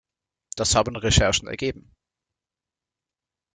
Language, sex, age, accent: German, male, 19-29, Schweizerdeutsch